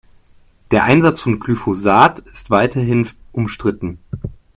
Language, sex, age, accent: German, male, 30-39, Deutschland Deutsch